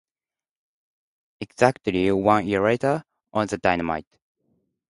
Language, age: English, 19-29